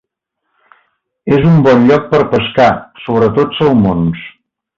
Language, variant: Catalan, Central